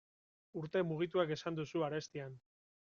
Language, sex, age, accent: Basque, male, 30-39, Erdialdekoa edo Nafarra (Gipuzkoa, Nafarroa)